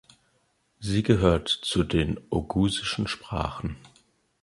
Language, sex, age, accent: German, male, 19-29, Deutschland Deutsch